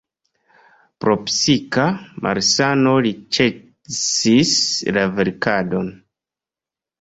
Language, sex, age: Esperanto, male, 30-39